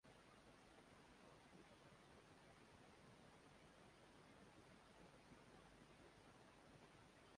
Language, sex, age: Swahili, female, 30-39